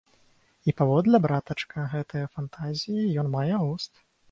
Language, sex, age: Belarusian, male, 19-29